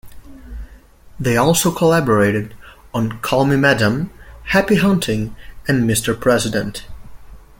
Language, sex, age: English, male, under 19